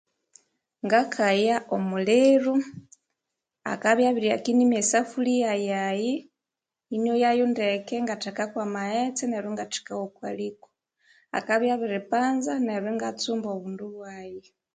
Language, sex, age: Konzo, female, 30-39